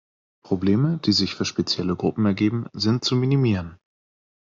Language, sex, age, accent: German, male, 19-29, Deutschland Deutsch